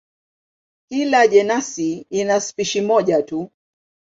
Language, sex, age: Swahili, female, 50-59